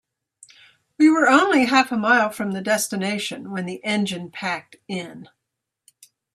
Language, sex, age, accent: English, female, 60-69, United States English